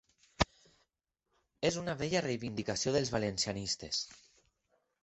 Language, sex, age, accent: Catalan, male, 30-39, valencià; valencià meridional